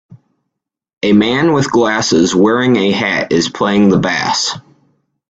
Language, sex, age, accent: English, male, 19-29, United States English